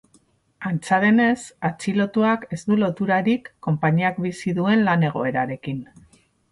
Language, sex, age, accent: Basque, female, 40-49, Mendebalekoa (Araba, Bizkaia, Gipuzkoako mendebaleko herri batzuk)